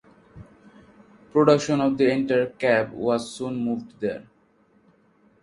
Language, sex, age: English, male, 19-29